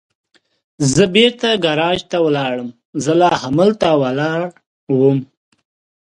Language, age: Pashto, 19-29